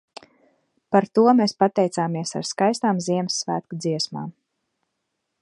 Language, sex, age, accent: Latvian, female, 30-39, bez akcenta